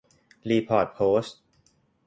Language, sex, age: Thai, male, 19-29